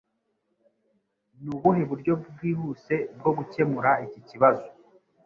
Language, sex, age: Kinyarwanda, male, 19-29